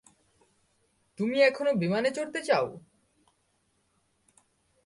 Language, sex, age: Bengali, male, under 19